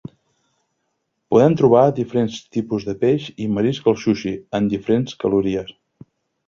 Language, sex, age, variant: Catalan, male, 30-39, Central